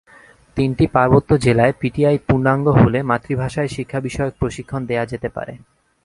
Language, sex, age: Bengali, male, 19-29